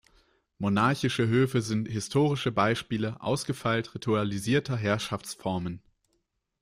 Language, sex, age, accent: German, male, 19-29, Deutschland Deutsch